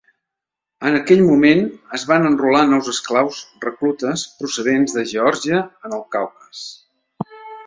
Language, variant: Catalan, Central